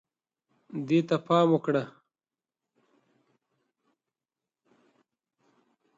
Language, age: Pashto, 30-39